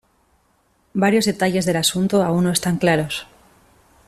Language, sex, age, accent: Spanish, female, 30-39, España: Norte peninsular (Asturias, Castilla y León, Cantabria, País Vasco, Navarra, Aragón, La Rioja, Guadalajara, Cuenca)